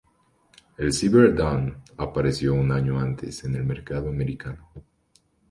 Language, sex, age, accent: Spanish, male, 19-29, Andino-Pacífico: Colombia, Perú, Ecuador, oeste de Bolivia y Venezuela andina